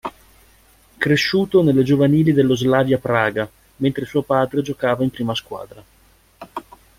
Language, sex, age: Italian, male, 40-49